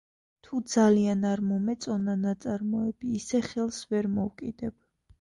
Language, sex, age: Georgian, female, 30-39